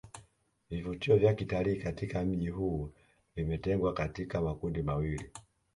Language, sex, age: Swahili, male, 19-29